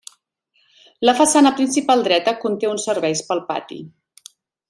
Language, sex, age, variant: Catalan, female, 30-39, Central